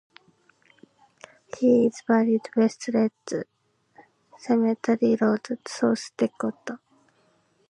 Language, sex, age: English, female, under 19